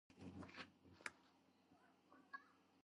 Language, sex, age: Georgian, female, 19-29